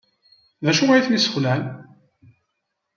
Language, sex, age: Kabyle, male, 30-39